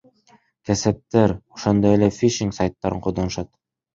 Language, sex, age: Kyrgyz, male, under 19